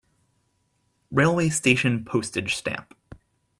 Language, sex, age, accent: English, male, 19-29, United States English